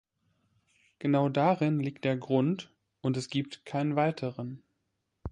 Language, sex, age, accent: German, male, 19-29, Deutschland Deutsch